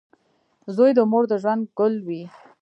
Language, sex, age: Pashto, female, 19-29